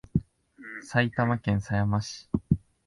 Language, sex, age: Japanese, male, 19-29